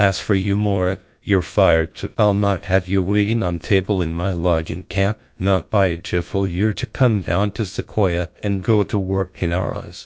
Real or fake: fake